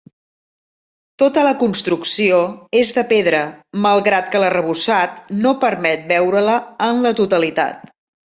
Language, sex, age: Catalan, female, 50-59